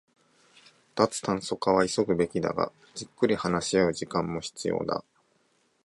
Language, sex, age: Japanese, male, 19-29